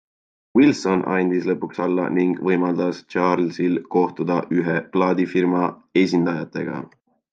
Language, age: Estonian, 19-29